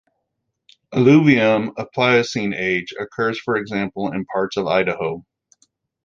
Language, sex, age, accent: English, male, 50-59, United States English